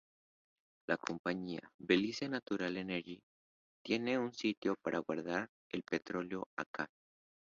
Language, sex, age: Spanish, male, 19-29